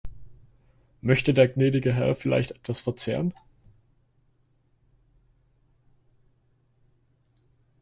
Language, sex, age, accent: German, male, 19-29, Österreichisches Deutsch